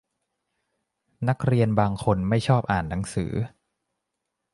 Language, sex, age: Thai, male, 19-29